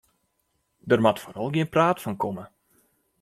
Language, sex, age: Western Frisian, male, 30-39